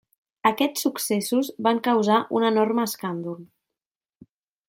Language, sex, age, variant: Catalan, female, 19-29, Central